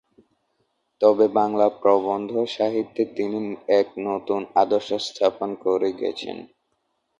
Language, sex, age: Bengali, male, under 19